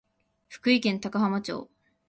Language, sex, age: Japanese, female, 19-29